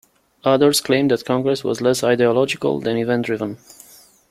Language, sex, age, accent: English, male, 30-39, United States English